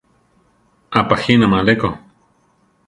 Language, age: Central Tarahumara, 30-39